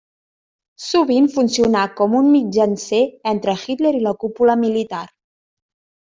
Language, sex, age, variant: Catalan, female, 30-39, Central